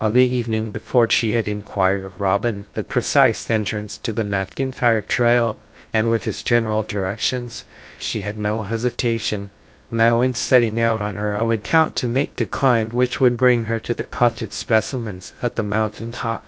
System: TTS, GlowTTS